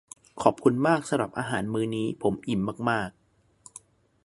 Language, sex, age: Thai, male, 19-29